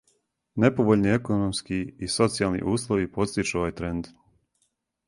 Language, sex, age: Serbian, male, 30-39